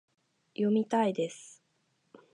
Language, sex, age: Japanese, female, 19-29